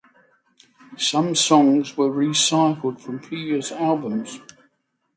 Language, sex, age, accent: English, male, 80-89, England English